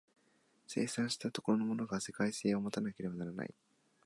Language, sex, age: Japanese, male, 19-29